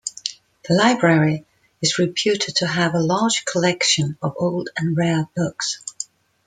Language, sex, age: English, female, 50-59